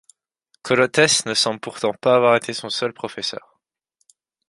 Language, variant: French, Français de métropole